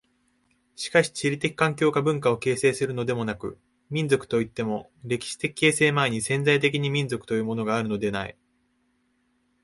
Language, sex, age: Japanese, male, 19-29